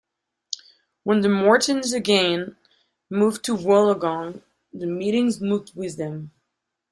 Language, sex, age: English, female, 30-39